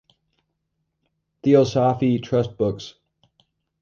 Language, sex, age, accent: English, male, 30-39, United States English